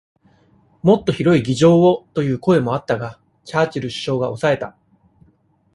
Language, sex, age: Japanese, male, 40-49